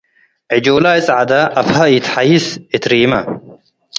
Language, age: Tigre, 19-29